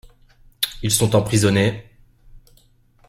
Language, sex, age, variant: French, male, 30-39, Français de métropole